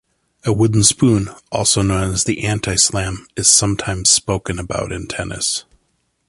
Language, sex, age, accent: English, male, 40-49, United States English